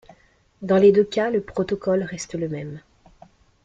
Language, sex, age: French, female, 50-59